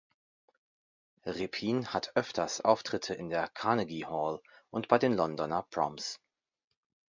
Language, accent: German, Deutschland Deutsch